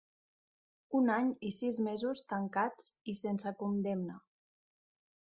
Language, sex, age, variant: Catalan, female, 30-39, Central